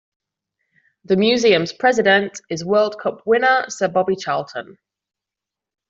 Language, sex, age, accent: English, female, 19-29, England English